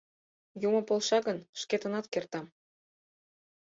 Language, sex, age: Mari, female, 19-29